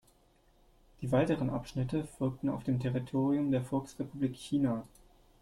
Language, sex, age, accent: German, male, 19-29, Deutschland Deutsch